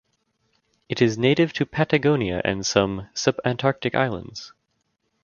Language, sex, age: English, male, under 19